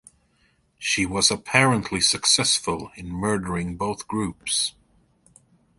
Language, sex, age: English, male, 40-49